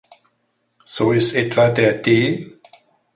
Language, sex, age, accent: German, male, 60-69, Deutschland Deutsch